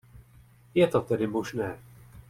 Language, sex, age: Czech, male, 40-49